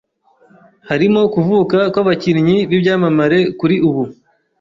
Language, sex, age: Kinyarwanda, male, 30-39